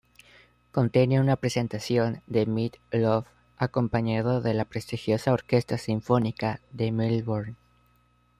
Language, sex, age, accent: Spanish, male, 19-29, México